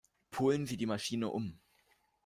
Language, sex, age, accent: German, male, under 19, Deutschland Deutsch